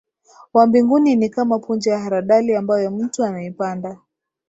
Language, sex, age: Swahili, female, 19-29